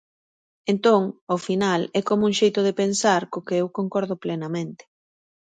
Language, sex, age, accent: Galician, female, 40-49, Oriental (común en zona oriental)